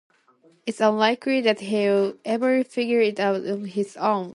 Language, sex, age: English, female, under 19